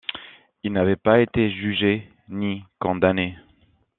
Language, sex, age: French, male, 30-39